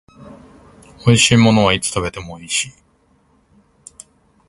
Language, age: Japanese, 19-29